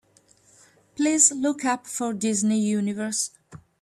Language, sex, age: English, female, 40-49